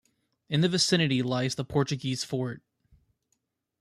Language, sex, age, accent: English, male, under 19, United States English